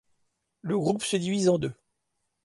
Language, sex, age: French, male, 40-49